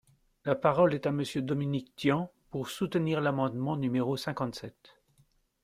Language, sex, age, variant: French, male, 60-69, Français de métropole